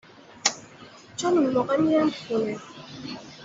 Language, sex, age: Persian, female, 19-29